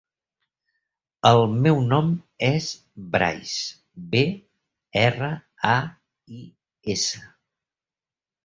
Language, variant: Catalan, Central